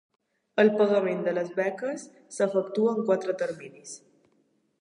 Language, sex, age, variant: Catalan, female, under 19, Balear